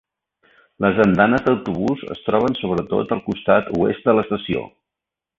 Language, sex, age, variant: Catalan, male, 60-69, Central